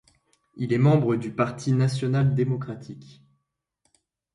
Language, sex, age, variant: French, male, 19-29, Français de métropole